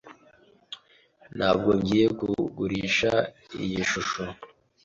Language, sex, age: Kinyarwanda, male, 19-29